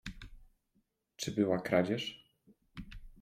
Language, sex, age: Polish, male, 19-29